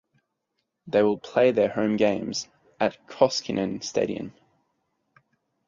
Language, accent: English, Australian English